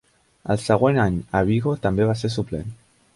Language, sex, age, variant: Catalan, male, 19-29, Central